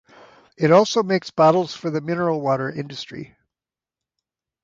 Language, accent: English, United States English